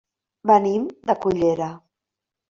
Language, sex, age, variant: Catalan, female, 50-59, Central